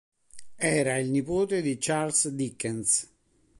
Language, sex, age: Italian, male, 60-69